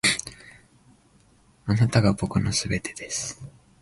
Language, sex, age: Japanese, male, 19-29